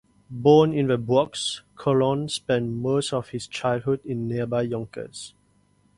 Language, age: English, 30-39